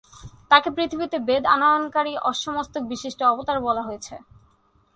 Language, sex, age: Bengali, female, 19-29